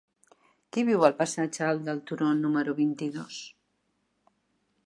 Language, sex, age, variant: Catalan, female, 60-69, Central